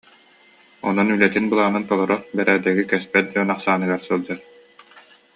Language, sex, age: Yakut, male, 30-39